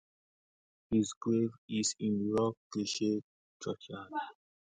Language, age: English, 19-29